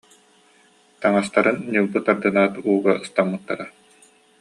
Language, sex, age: Yakut, male, 30-39